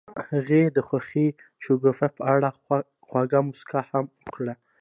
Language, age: Pashto, 19-29